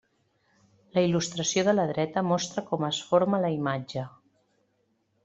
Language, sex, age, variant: Catalan, female, 40-49, Central